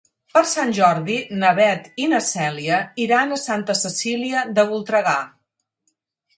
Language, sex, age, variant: Catalan, female, 50-59, Central